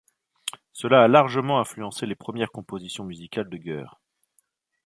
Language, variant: French, Français de métropole